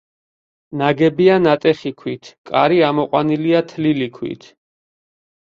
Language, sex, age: Georgian, male, 30-39